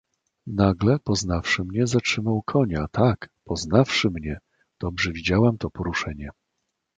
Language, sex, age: Polish, male, 50-59